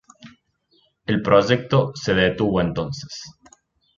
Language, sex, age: Spanish, male, 30-39